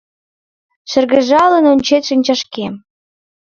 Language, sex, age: Mari, female, 19-29